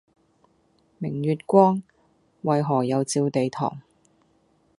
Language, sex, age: Cantonese, female, 40-49